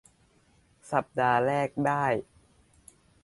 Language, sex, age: Thai, male, under 19